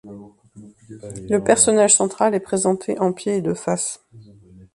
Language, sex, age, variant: French, female, 30-39, Français de métropole